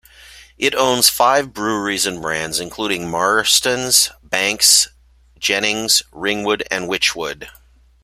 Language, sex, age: English, male, 50-59